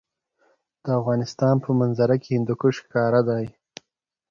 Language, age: Pashto, under 19